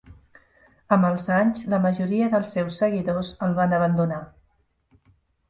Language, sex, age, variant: Catalan, female, 50-59, Central